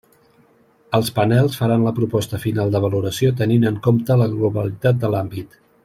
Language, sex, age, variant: Catalan, male, 40-49, Central